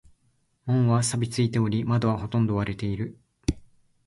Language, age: Japanese, 19-29